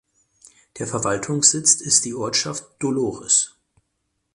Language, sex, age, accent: German, male, 40-49, Deutschland Deutsch